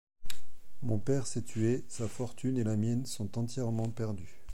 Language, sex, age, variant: French, male, 40-49, Français de métropole